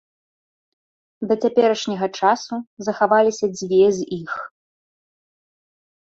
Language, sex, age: Belarusian, female, 19-29